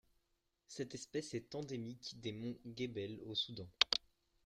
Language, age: French, under 19